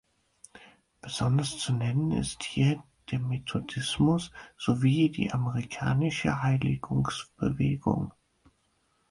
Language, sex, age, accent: German, male, 19-29, Deutschland Deutsch